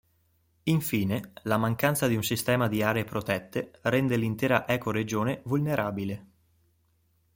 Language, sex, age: Italian, male, 19-29